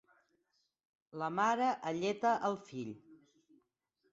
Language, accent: Catalan, gironí